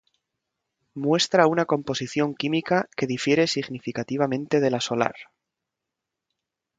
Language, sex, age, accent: Spanish, male, 19-29, España: Centro-Sur peninsular (Madrid, Toledo, Castilla-La Mancha)